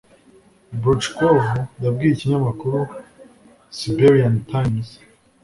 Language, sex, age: Kinyarwanda, male, 19-29